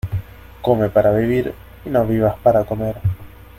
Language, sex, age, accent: Spanish, male, 19-29, Rioplatense: Argentina, Uruguay, este de Bolivia, Paraguay